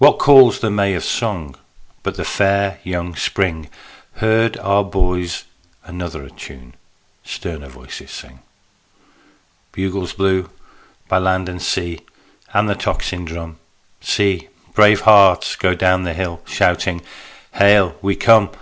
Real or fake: real